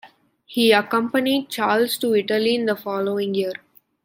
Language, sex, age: English, male, under 19